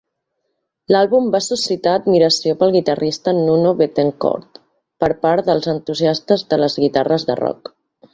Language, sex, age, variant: Catalan, female, 19-29, Central